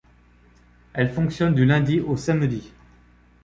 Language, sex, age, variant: French, male, 40-49, Français de métropole